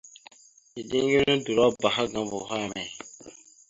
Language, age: Mada (Cameroon), 19-29